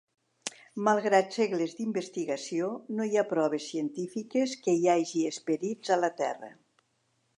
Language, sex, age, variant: Catalan, female, 60-69, Central